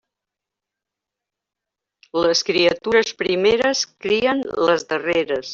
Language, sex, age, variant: Catalan, female, 60-69, Balear